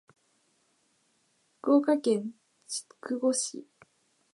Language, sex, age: Japanese, female, 19-29